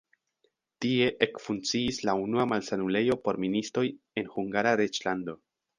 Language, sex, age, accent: Esperanto, male, under 19, Internacia